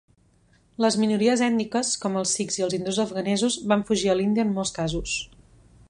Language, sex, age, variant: Catalan, female, 19-29, Central